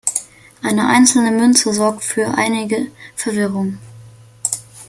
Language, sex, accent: German, male, Deutschland Deutsch